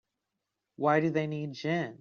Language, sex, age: English, male, 19-29